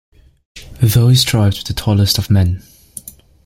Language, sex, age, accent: English, male, 19-29, England English